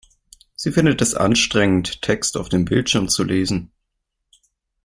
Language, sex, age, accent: German, male, 30-39, Deutschland Deutsch